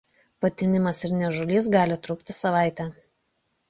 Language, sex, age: Lithuanian, female, 30-39